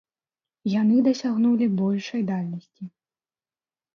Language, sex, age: Belarusian, female, under 19